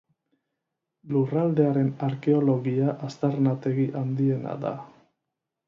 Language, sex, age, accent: Basque, male, 50-59, Erdialdekoa edo Nafarra (Gipuzkoa, Nafarroa)